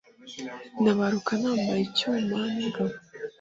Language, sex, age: Kinyarwanda, female, 30-39